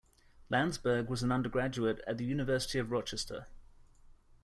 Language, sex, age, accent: English, male, 30-39, England English